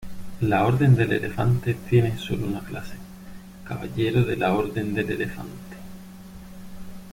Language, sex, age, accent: Spanish, male, 40-49, España: Sur peninsular (Andalucia, Extremadura, Murcia)